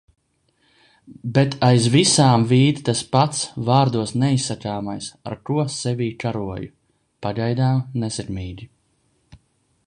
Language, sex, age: Latvian, male, 30-39